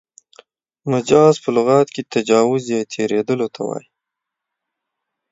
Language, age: Pashto, 19-29